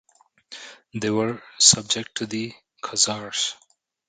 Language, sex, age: English, male, 30-39